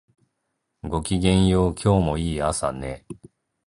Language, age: Japanese, 30-39